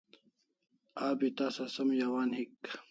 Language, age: Kalasha, 40-49